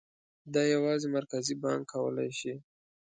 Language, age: Pashto, 19-29